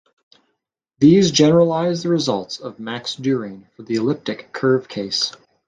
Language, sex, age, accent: English, male, 30-39, United States English